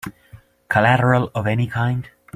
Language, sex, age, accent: English, male, 30-39, Irish English